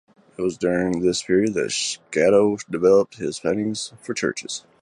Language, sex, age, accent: English, male, 30-39, United States English